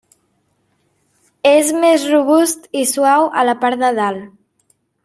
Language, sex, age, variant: Catalan, female, under 19, Central